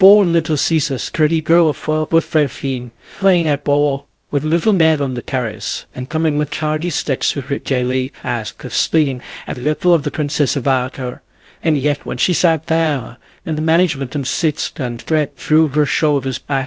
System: TTS, VITS